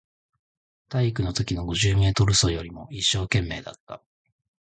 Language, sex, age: Japanese, male, 19-29